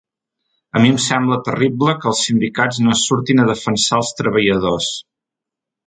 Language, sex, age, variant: Catalan, male, 30-39, Central